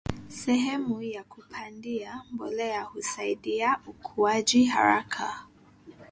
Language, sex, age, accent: English, female, 30-39, England English